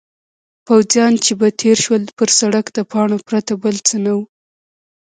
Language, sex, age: Pashto, female, 19-29